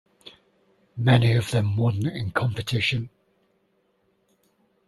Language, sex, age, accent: English, male, 50-59, England English